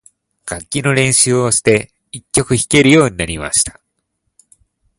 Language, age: Japanese, 19-29